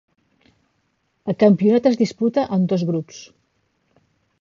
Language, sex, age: Catalan, female, 50-59